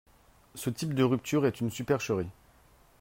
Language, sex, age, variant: French, male, 30-39, Français de métropole